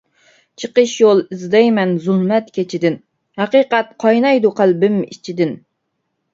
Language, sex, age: Uyghur, female, 19-29